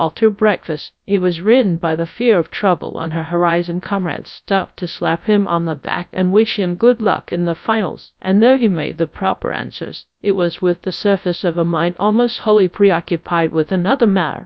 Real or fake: fake